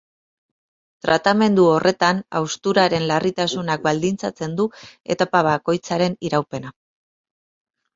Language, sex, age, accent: Basque, female, 50-59, Mendebalekoa (Araba, Bizkaia, Gipuzkoako mendebaleko herri batzuk)